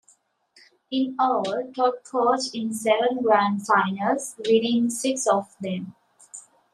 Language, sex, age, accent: English, female, 19-29, England English